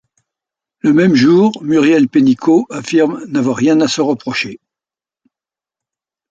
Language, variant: French, Français de métropole